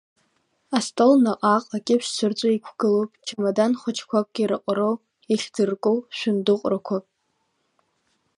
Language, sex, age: Abkhazian, female, under 19